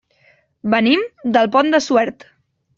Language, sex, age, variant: Catalan, female, 19-29, Central